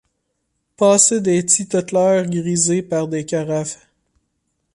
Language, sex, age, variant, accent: French, male, 30-39, Français d'Amérique du Nord, Français du Canada